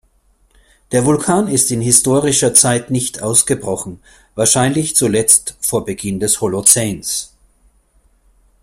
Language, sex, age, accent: German, male, 40-49, Österreichisches Deutsch